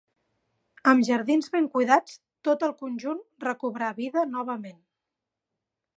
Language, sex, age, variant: Catalan, female, 30-39, Central